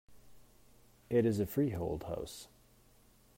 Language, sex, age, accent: English, male, 30-39, Canadian English